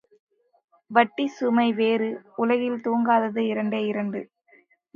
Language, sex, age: Tamil, female, 19-29